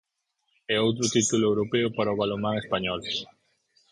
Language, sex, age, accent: Galician, male, 30-39, Central (gheada)